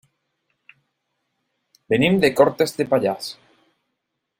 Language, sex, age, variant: Catalan, male, 30-39, Nord-Occidental